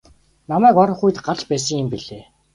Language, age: Mongolian, 19-29